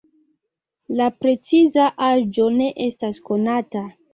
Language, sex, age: Esperanto, female, 19-29